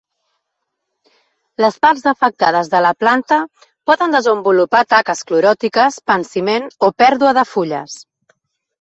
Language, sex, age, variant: Catalan, female, 40-49, Central